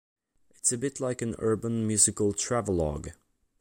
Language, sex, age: English, male, under 19